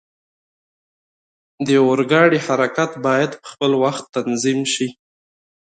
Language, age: Pashto, 19-29